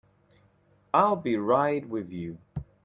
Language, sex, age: English, male, 19-29